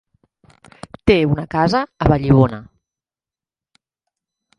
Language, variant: Catalan, Central